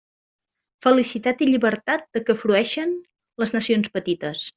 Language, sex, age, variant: Catalan, female, 40-49, Central